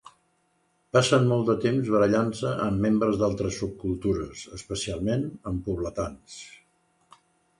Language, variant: Catalan, Central